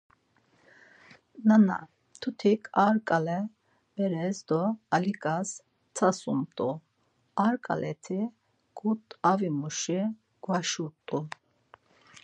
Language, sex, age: Laz, female, 50-59